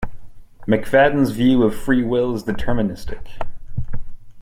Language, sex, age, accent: English, male, 30-39, United States English